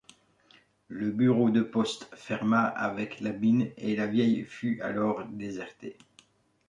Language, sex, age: French, male, 40-49